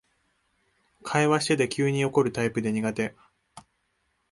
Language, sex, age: Japanese, male, 19-29